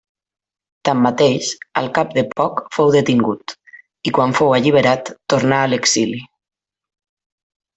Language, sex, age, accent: Catalan, female, 30-39, valencià